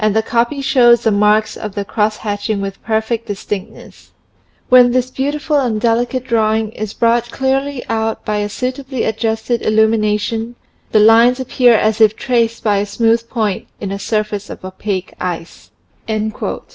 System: none